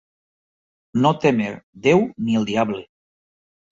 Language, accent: Catalan, valencià